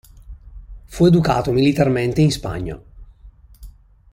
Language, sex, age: Italian, male, 19-29